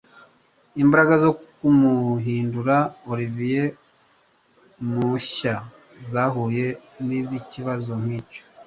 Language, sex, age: Kinyarwanda, male, 40-49